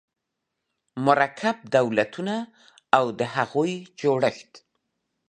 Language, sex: Pashto, female